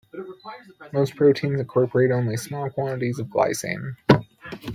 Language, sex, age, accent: English, male, 19-29, United States English